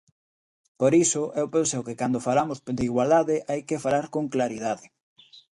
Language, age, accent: Galician, 19-29, Normativo (estándar)